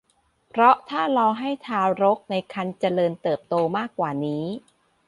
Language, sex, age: Thai, female, 40-49